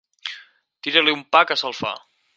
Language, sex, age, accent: Catalan, male, 19-29, Garrotxi